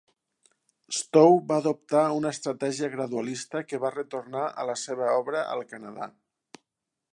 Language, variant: Catalan, Septentrional